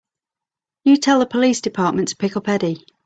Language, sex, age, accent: English, female, 30-39, England English